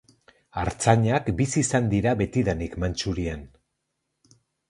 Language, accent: Basque, Erdialdekoa edo Nafarra (Gipuzkoa, Nafarroa)